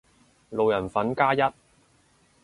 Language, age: Cantonese, 19-29